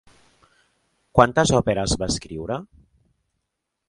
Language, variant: Catalan, Central